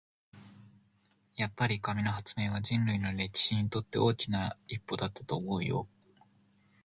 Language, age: Japanese, 19-29